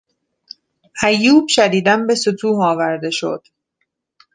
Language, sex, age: Persian, female, 30-39